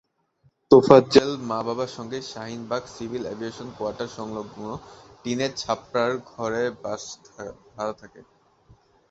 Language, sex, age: Bengali, male, under 19